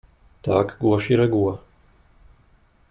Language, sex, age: Polish, male, 19-29